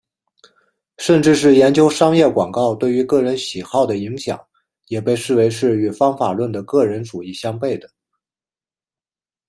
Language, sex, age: Chinese, male, 30-39